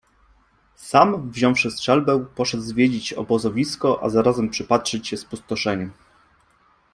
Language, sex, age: Polish, male, 30-39